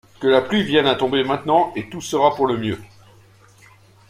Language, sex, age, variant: French, male, 40-49, Français de métropole